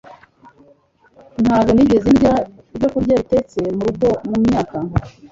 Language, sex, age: Kinyarwanda, female, 40-49